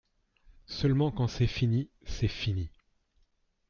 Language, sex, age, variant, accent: French, male, 30-39, Français d'Europe, Français de Belgique